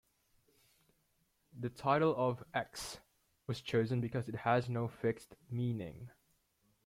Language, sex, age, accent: English, male, 19-29, Australian English